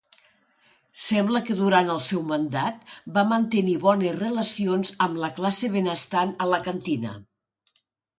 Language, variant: Catalan, Nord-Occidental